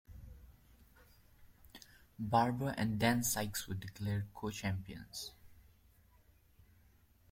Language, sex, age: English, male, 19-29